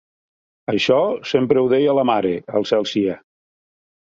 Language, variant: Catalan, Nord-Occidental